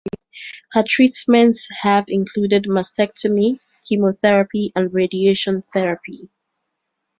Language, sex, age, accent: English, female, 19-29, England English